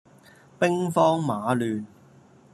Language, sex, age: Cantonese, male, 40-49